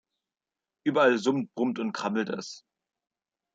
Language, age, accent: German, 19-29, Deutschland Deutsch